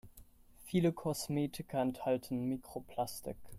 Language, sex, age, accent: German, male, 19-29, Deutschland Deutsch